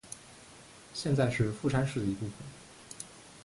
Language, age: Chinese, 30-39